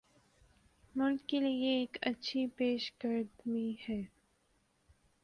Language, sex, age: Urdu, female, 19-29